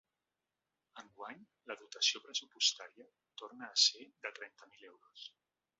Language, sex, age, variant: Catalan, male, 40-49, Central